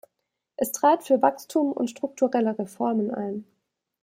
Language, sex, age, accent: German, female, 19-29, Deutschland Deutsch